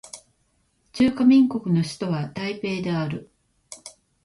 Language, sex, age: Japanese, female, 50-59